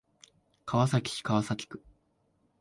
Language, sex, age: Japanese, male, 19-29